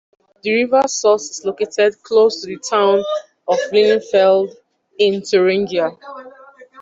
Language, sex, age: English, female, 30-39